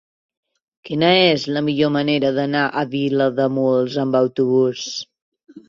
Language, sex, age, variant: Catalan, female, 19-29, Balear